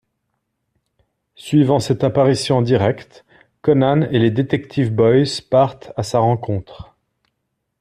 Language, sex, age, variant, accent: French, male, 40-49, Français d'Europe, Français de Suisse